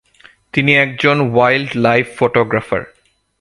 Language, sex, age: Bengali, male, 19-29